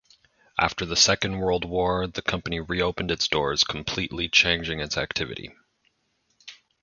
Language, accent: English, United States English